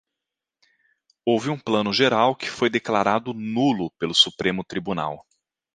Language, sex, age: Portuguese, male, 30-39